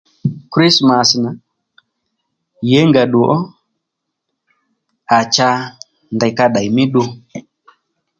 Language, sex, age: Lendu, male, 30-39